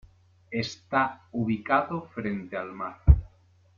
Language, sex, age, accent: Spanish, male, 40-49, España: Sur peninsular (Andalucia, Extremadura, Murcia)